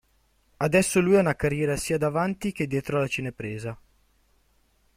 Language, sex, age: Italian, male, 19-29